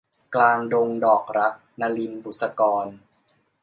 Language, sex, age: Thai, male, 19-29